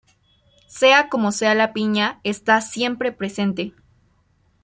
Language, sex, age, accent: Spanish, female, 19-29, México